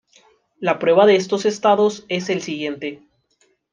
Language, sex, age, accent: Spanish, male, 19-29, México